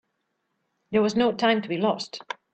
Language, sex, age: English, female, 40-49